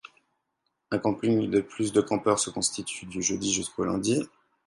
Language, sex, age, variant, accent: French, male, 30-39, Français d'Europe, Français de Suisse